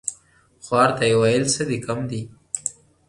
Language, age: Pashto, 30-39